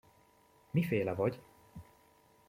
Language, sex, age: Hungarian, male, 19-29